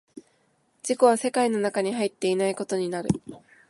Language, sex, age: Japanese, female, 19-29